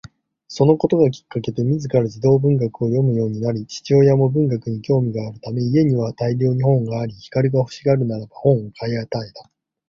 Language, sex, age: Japanese, male, 40-49